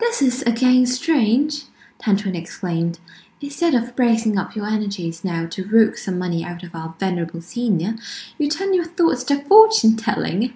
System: none